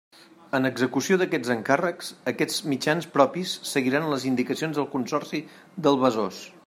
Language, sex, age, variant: Catalan, male, 50-59, Central